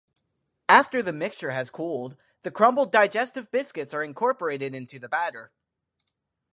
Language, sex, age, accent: English, male, under 19, United States English